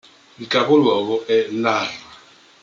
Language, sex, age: Italian, male, 40-49